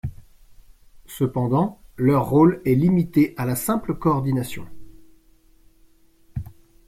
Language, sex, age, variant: French, male, 40-49, Français de métropole